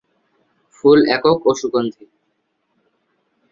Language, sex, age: Bengali, male, under 19